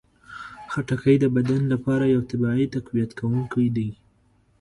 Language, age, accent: Pashto, 19-29, معیاري پښتو